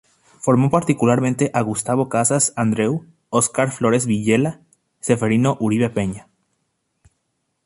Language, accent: Spanish, México